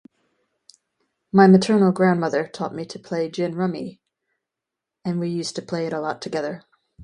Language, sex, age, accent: English, female, 50-59, United States English; England English